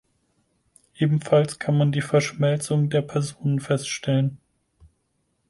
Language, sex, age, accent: German, male, 30-39, Deutschland Deutsch